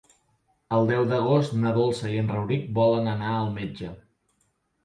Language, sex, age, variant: Catalan, male, 30-39, Central